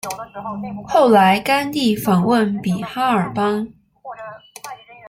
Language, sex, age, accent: Chinese, female, 19-29, 出生地：四川省